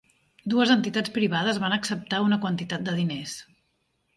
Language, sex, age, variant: Catalan, female, 40-49, Central